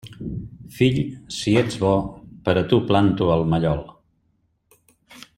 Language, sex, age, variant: Catalan, male, 50-59, Central